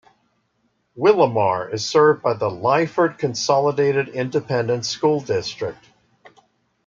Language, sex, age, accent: English, male, 40-49, United States English